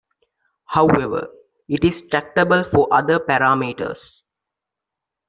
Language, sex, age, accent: English, male, 19-29, India and South Asia (India, Pakistan, Sri Lanka)